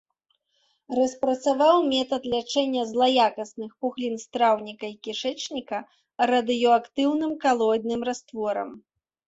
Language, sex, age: Belarusian, female, 30-39